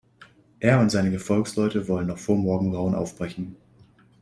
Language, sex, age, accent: German, male, under 19, Deutschland Deutsch